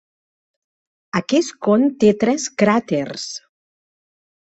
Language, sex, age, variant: Catalan, female, 50-59, Central